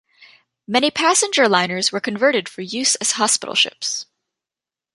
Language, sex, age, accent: English, female, 19-29, United States English